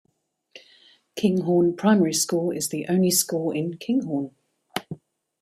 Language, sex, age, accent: English, female, 40-49, England English